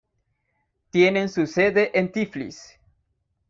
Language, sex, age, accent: Spanish, male, 19-29, América central